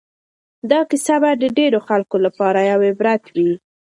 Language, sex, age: Pashto, female, 19-29